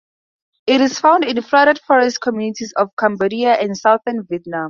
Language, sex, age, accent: English, female, under 19, Southern African (South Africa, Zimbabwe, Namibia)